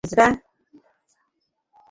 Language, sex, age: Bengali, female, 50-59